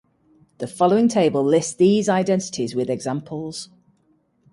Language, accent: English, England English